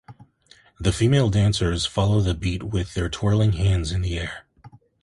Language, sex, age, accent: English, male, 40-49, United States English